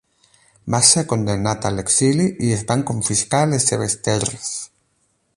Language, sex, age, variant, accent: Catalan, male, 40-49, Alacantí, Barcelona